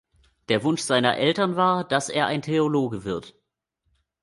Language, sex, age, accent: German, male, 19-29, Deutschland Deutsch